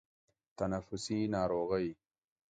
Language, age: Pashto, 30-39